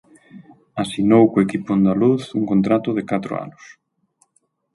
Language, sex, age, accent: Galician, male, 30-39, Normativo (estándar)